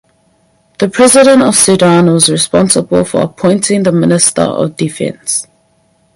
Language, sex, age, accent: English, female, 19-29, New Zealand English